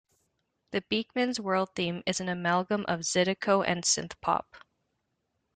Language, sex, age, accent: English, female, 19-29, Canadian English